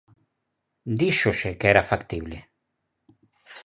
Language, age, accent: Galician, 60-69, Normativo (estándar)